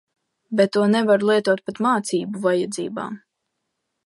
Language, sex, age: Latvian, female, under 19